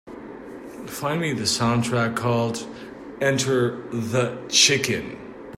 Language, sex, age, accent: English, male, 40-49, United States English